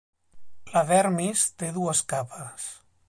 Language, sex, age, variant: Catalan, male, 40-49, Central